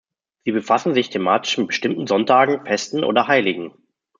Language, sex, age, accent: German, male, 30-39, Deutschland Deutsch